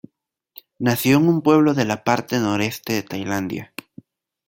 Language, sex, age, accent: Spanish, male, 19-29, América central